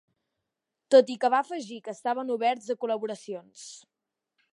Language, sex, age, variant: Catalan, male, under 19, Central